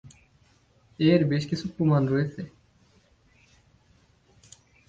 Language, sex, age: Bengali, male, 19-29